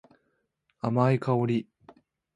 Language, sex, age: Japanese, male, 19-29